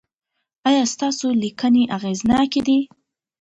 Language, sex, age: Pashto, female, 19-29